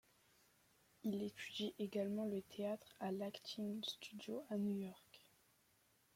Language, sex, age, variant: French, female, under 19, Français de métropole